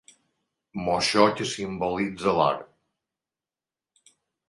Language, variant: Catalan, Balear